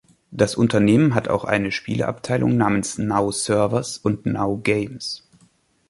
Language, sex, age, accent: German, male, 19-29, Deutschland Deutsch